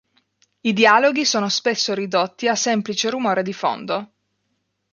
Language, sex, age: Italian, female, 19-29